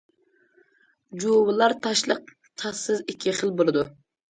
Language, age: Uyghur, 19-29